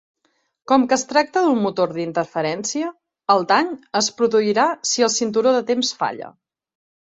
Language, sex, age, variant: Catalan, female, 30-39, Central